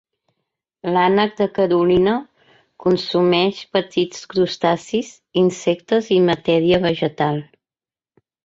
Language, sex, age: Catalan, female, 50-59